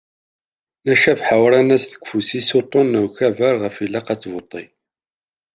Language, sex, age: Kabyle, male, 30-39